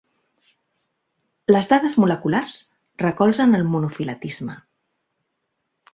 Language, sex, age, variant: Catalan, female, 40-49, Central